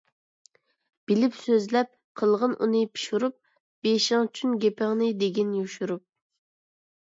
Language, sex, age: Uyghur, female, under 19